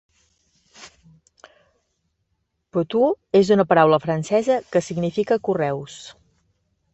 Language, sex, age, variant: Catalan, female, 40-49, Central